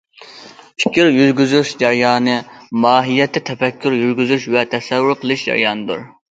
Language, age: Uyghur, 19-29